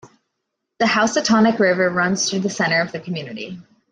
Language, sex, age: English, female, 30-39